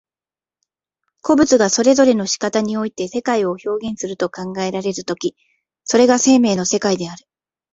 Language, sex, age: Japanese, female, 19-29